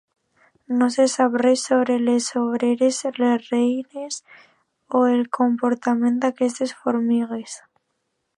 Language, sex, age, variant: Catalan, female, under 19, Alacantí